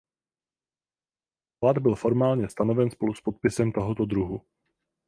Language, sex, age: Czech, male, 19-29